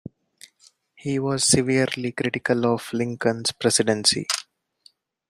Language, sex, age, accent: English, male, 30-39, India and South Asia (India, Pakistan, Sri Lanka)